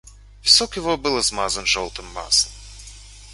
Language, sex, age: Russian, male, 19-29